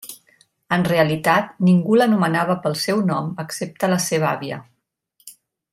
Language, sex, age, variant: Catalan, female, 50-59, Central